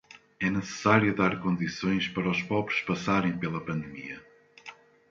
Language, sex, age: Portuguese, male, 50-59